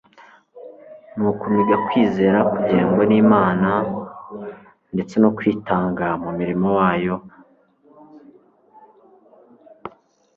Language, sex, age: Kinyarwanda, male, 19-29